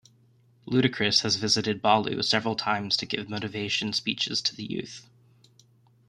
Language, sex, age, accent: English, male, 19-29, United States English